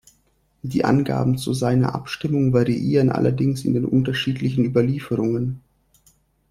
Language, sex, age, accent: German, male, 30-39, Russisch Deutsch